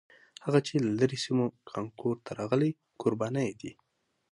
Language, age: Pashto, 19-29